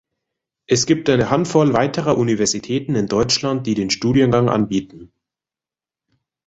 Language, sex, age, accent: German, male, 19-29, Deutschland Deutsch